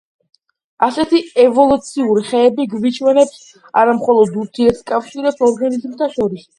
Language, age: Georgian, under 19